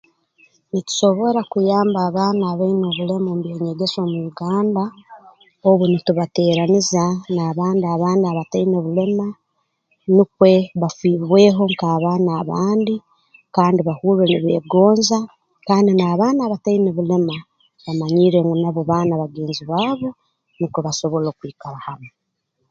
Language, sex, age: Tooro, female, 30-39